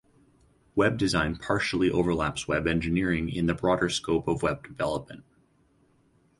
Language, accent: English, United States English